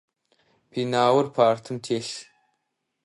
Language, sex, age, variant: Adyghe, male, under 19, Адыгабзэ (Кирил, пстэумэ зэдыряе)